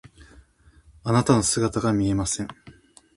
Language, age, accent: Japanese, 19-29, 標準語